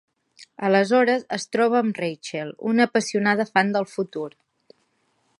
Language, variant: Catalan, Central